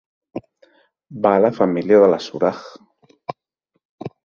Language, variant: Catalan, Central